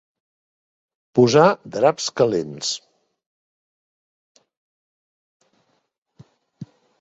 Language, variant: Catalan, Central